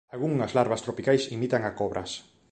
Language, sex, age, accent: Galician, male, 30-39, Normativo (estándar)